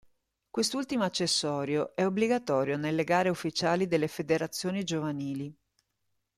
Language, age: Italian, 50-59